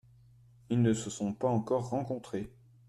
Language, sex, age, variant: French, male, 40-49, Français de métropole